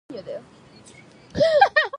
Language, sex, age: English, female, under 19